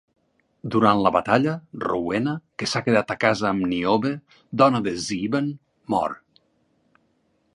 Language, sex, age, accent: Catalan, male, 50-59, valencià